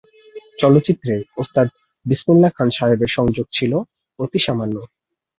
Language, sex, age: Bengali, male, 19-29